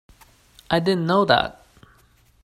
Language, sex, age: English, male, 19-29